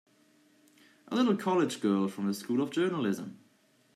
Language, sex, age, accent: English, male, 19-29, United States English